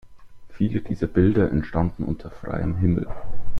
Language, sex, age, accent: German, male, under 19, Deutschland Deutsch